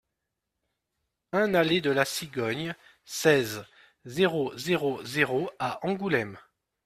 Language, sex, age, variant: French, male, 40-49, Français de métropole